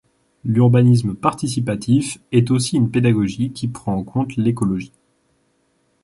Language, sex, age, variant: French, male, 19-29, Français de métropole